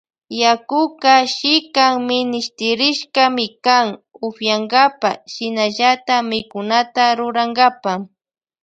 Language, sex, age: Loja Highland Quichua, female, 19-29